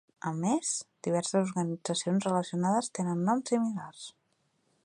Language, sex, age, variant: Catalan, female, 30-39, Central